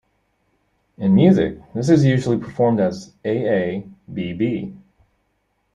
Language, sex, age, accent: English, male, 30-39, United States English